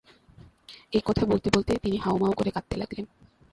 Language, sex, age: Bengali, female, 19-29